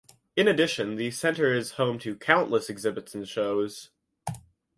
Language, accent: English, United States English; Canadian English